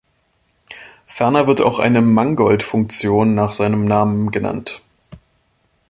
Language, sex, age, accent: German, male, 30-39, Deutschland Deutsch